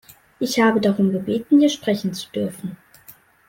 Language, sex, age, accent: German, male, under 19, Deutschland Deutsch